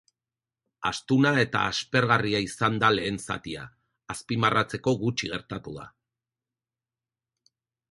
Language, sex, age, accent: Basque, male, 40-49, Erdialdekoa edo Nafarra (Gipuzkoa, Nafarroa)